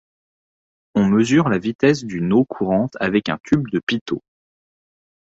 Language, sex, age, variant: French, male, 19-29, Français de métropole